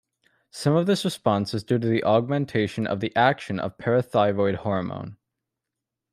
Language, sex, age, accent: English, male, under 19, Canadian English